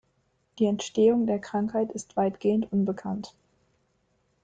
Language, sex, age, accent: German, female, 19-29, Deutschland Deutsch